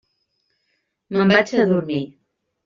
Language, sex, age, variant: Catalan, female, 30-39, Central